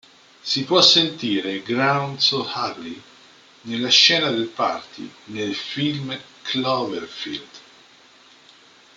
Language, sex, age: Italian, male, 40-49